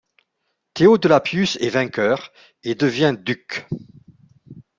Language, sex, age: French, male, 50-59